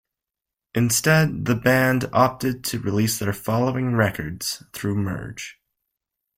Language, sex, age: English, male, 19-29